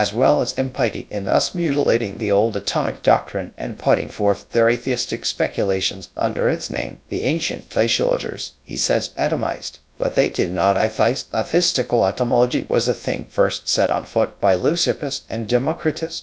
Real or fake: fake